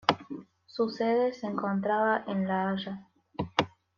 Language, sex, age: Spanish, female, 19-29